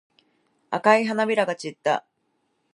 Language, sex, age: Japanese, female, 19-29